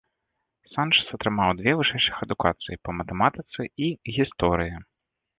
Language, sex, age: Belarusian, male, 19-29